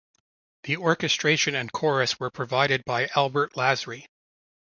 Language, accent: English, United States English